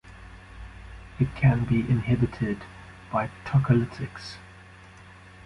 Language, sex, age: English, male, 30-39